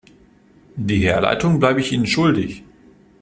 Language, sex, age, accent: German, male, 30-39, Deutschland Deutsch